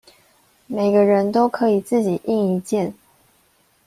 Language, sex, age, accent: Chinese, female, 19-29, 出生地：宜蘭縣